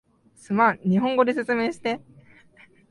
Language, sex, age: Japanese, female, 19-29